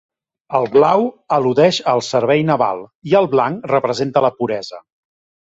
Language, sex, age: Catalan, male, 40-49